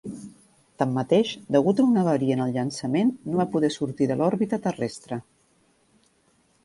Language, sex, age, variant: Catalan, female, 40-49, Central